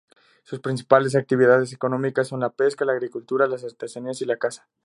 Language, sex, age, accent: Spanish, male, 19-29, México